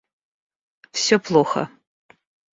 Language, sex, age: Russian, female, 40-49